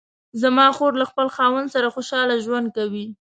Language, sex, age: Pashto, female, 19-29